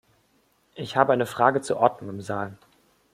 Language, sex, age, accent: German, male, 19-29, Deutschland Deutsch